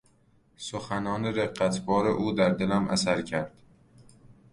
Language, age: Persian, 19-29